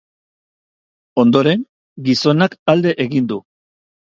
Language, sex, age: Basque, male, 40-49